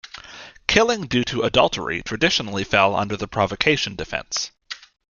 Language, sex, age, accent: English, male, 30-39, Canadian English